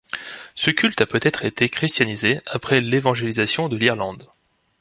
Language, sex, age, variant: French, male, 19-29, Français de métropole